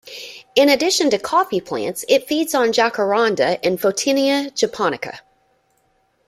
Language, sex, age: English, female, 30-39